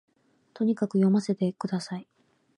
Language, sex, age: Japanese, female, 19-29